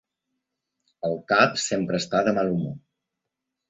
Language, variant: Catalan, Balear